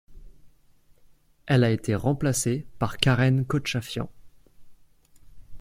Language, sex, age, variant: French, male, under 19, Français de métropole